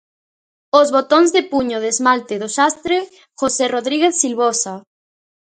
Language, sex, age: Galician, female, under 19